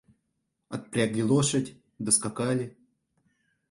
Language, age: Russian, 19-29